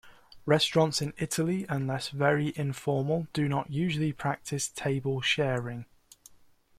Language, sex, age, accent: English, male, under 19, England English